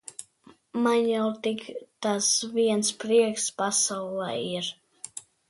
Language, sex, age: Latvian, female, 30-39